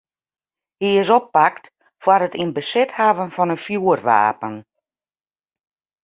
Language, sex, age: Western Frisian, female, 50-59